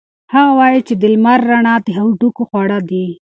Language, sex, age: Pashto, female, 19-29